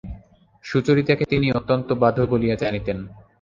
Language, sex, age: Bengali, male, 19-29